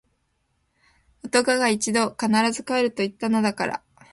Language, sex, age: Japanese, female, 19-29